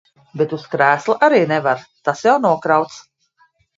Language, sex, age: Latvian, female, 40-49